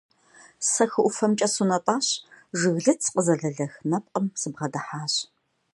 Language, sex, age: Kabardian, female, 40-49